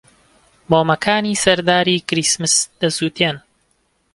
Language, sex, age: Central Kurdish, male, 19-29